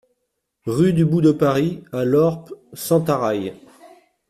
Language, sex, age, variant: French, male, 50-59, Français de métropole